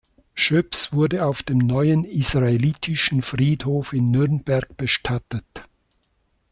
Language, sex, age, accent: German, male, 70-79, Schweizerdeutsch